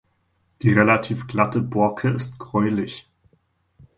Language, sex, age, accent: German, male, 19-29, Deutschland Deutsch